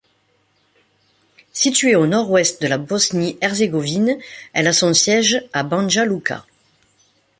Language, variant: French, Français de métropole